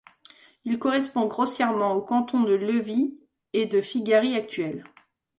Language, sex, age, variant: French, female, 40-49, Français de métropole